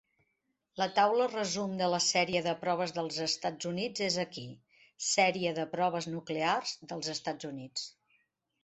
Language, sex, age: Catalan, female, 50-59